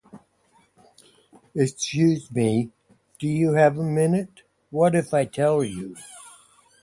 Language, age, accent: English, 70-79, Canadian English